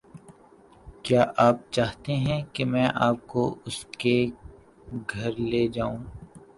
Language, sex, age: Urdu, male, 19-29